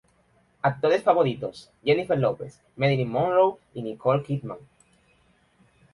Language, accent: Spanish, Caribe: Cuba, Venezuela, Puerto Rico, República Dominicana, Panamá, Colombia caribeña, México caribeño, Costa del golfo de México